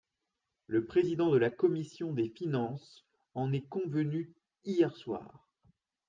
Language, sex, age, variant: French, male, 30-39, Français de métropole